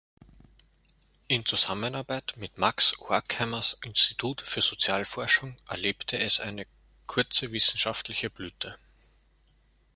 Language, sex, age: German, male, 19-29